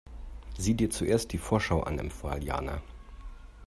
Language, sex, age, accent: German, male, 40-49, Deutschland Deutsch